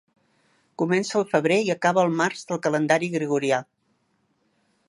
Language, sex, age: Catalan, female, 50-59